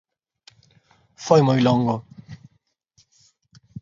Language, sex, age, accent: Galician, male, 19-29, Normativo (estándar); Neofalante